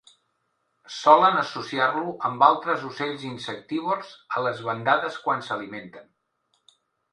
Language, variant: Catalan, Central